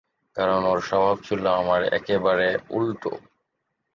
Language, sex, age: Bengali, male, 19-29